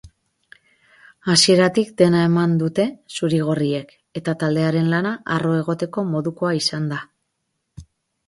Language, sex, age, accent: Basque, female, 40-49, Mendebalekoa (Araba, Bizkaia, Gipuzkoako mendebaleko herri batzuk)